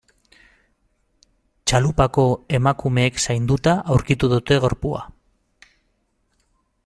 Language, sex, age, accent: Basque, male, 30-39, Mendebalekoa (Araba, Bizkaia, Gipuzkoako mendebaleko herri batzuk)